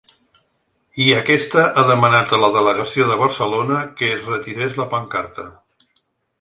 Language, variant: Catalan, Central